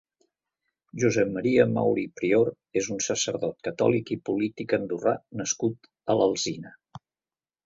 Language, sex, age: Catalan, male, 70-79